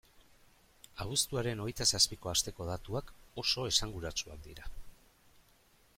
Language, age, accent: Basque, 50-59, Erdialdekoa edo Nafarra (Gipuzkoa, Nafarroa)